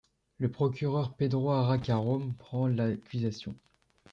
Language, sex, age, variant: French, male, under 19, Français de métropole